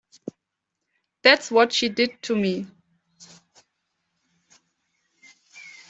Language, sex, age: English, male, 40-49